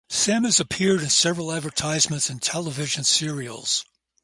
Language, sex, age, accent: English, male, 70-79, United States English